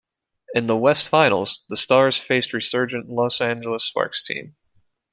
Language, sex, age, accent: English, male, 19-29, United States English